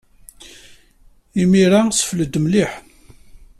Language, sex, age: Kabyle, male, 40-49